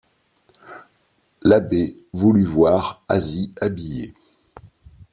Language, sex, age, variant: French, male, 50-59, Français de métropole